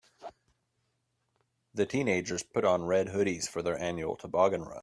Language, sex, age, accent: English, male, 30-39, United States English